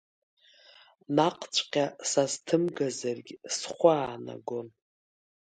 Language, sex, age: Abkhazian, female, 50-59